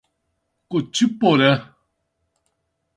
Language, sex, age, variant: Portuguese, male, 40-49, Portuguese (Brasil)